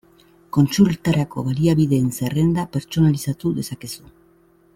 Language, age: Basque, 50-59